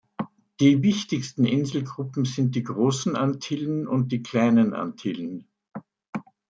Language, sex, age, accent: German, male, 70-79, Österreichisches Deutsch